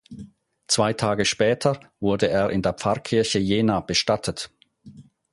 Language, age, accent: German, 50-59, Schweizerdeutsch